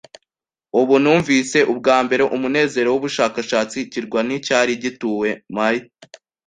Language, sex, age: Kinyarwanda, male, 19-29